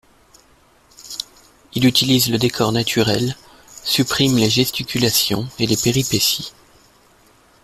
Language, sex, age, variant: French, male, 40-49, Français de métropole